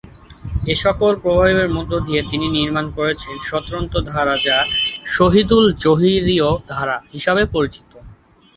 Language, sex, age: Bengali, male, under 19